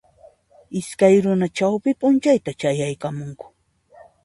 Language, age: Puno Quechua, 50-59